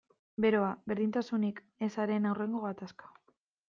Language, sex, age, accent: Basque, female, 19-29, Mendebalekoa (Araba, Bizkaia, Gipuzkoako mendebaleko herri batzuk)